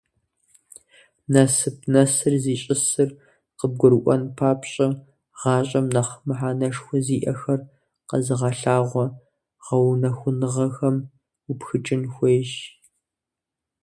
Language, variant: Kabardian, Адыгэбзэ (Къэбэрдей, Кирил, псоми зэдай)